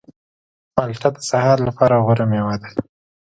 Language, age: Pashto, 19-29